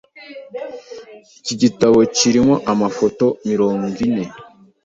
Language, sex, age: Kinyarwanda, male, 19-29